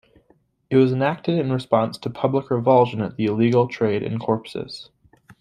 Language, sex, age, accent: English, male, under 19, United States English